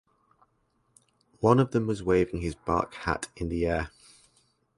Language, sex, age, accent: English, male, 30-39, England English